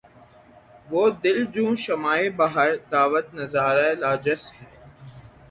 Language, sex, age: Urdu, male, 19-29